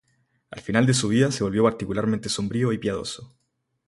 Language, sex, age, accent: Spanish, male, 19-29, Chileno: Chile, Cuyo